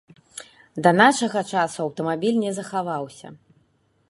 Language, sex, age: Belarusian, female, 30-39